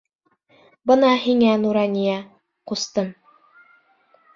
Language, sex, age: Bashkir, female, 30-39